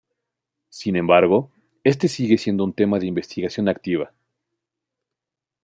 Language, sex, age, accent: Spanish, male, 30-39, México